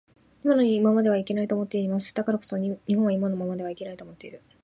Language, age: Japanese, 19-29